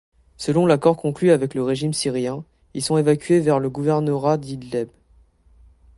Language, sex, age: French, male, 19-29